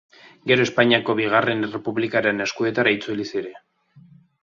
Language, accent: Basque, Erdialdekoa edo Nafarra (Gipuzkoa, Nafarroa)